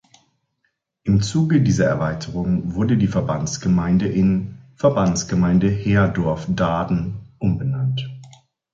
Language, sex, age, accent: German, male, 40-49, Deutschland Deutsch